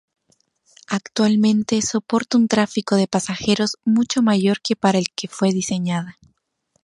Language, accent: Spanish, Andino-Pacífico: Colombia, Perú, Ecuador, oeste de Bolivia y Venezuela andina